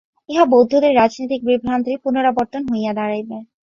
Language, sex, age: Bengali, female, 19-29